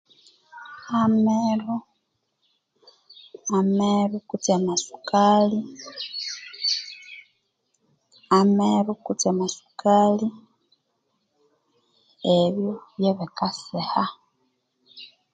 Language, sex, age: Konzo, female, 30-39